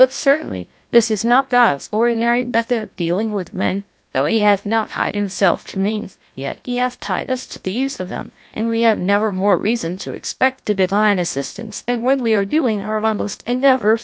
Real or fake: fake